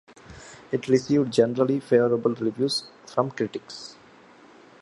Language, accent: English, India and South Asia (India, Pakistan, Sri Lanka)